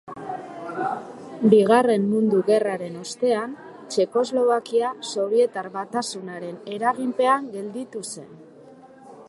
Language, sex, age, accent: Basque, female, 30-39, Mendebalekoa (Araba, Bizkaia, Gipuzkoako mendebaleko herri batzuk)